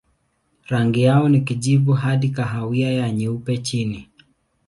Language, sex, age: Swahili, male, 19-29